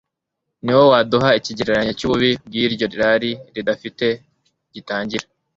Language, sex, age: Kinyarwanda, male, 30-39